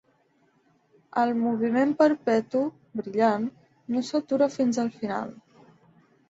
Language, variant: Catalan, Septentrional